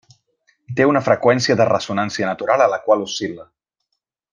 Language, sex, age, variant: Catalan, male, 19-29, Central